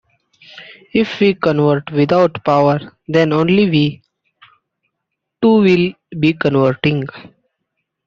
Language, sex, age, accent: English, male, 19-29, India and South Asia (India, Pakistan, Sri Lanka)